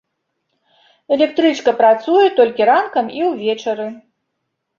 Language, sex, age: Belarusian, female, 60-69